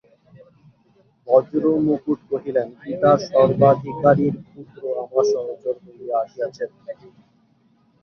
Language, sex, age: Bengali, male, 19-29